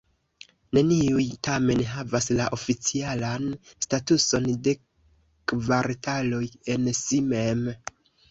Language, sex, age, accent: Esperanto, male, 19-29, Internacia